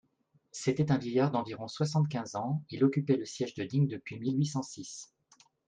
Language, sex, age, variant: French, male, 40-49, Français de métropole